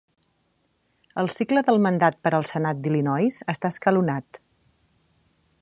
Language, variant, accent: Catalan, Central, central